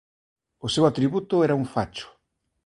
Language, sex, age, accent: Galician, male, 50-59, Normativo (estándar)